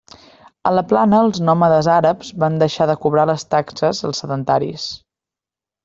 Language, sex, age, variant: Catalan, female, 19-29, Central